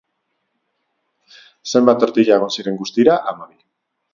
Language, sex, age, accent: Basque, male, 30-39, Mendebalekoa (Araba, Bizkaia, Gipuzkoako mendebaleko herri batzuk)